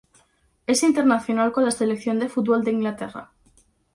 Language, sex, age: Spanish, female, under 19